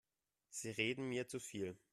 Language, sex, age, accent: German, male, 19-29, Deutschland Deutsch